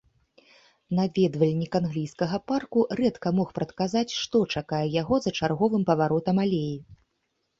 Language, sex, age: Belarusian, female, 30-39